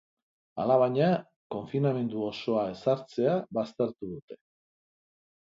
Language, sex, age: Basque, male, 60-69